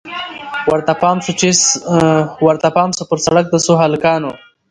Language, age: Pashto, under 19